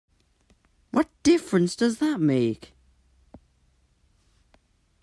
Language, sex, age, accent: English, male, under 19, England English